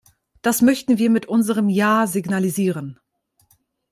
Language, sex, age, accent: German, female, 30-39, Deutschland Deutsch